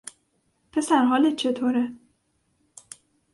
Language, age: Persian, 30-39